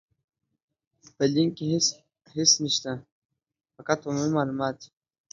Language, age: Pashto, 19-29